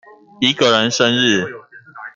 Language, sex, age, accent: Chinese, male, 19-29, 出生地：新北市